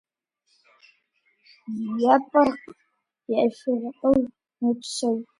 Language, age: Kabardian, under 19